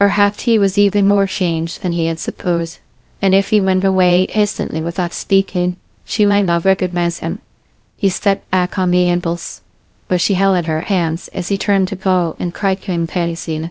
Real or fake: fake